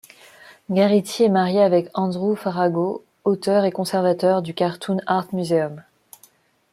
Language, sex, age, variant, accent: French, female, 30-39, Français d'Afrique subsaharienne et des îles africaines, Français de Madagascar